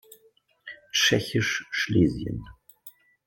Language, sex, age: German, male, 40-49